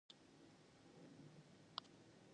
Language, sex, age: English, female, 19-29